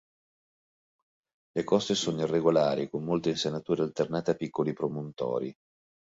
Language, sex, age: Italian, male, 40-49